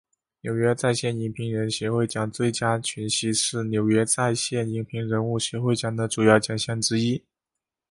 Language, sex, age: Chinese, male, 19-29